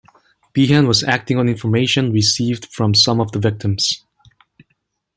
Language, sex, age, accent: English, male, 19-29, Singaporean English